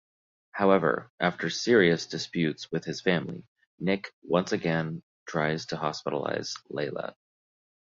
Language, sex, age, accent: English, male, 30-39, United States English